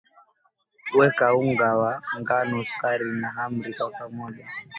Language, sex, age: Swahili, male, 19-29